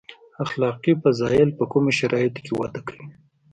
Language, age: Pashto, 40-49